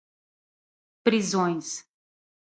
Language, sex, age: Portuguese, female, 30-39